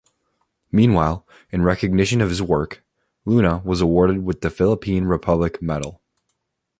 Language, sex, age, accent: English, male, 19-29, United States English